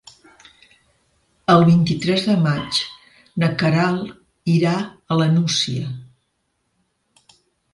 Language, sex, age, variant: Catalan, female, 60-69, Central